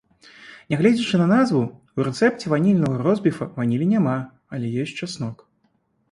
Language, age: Belarusian, 19-29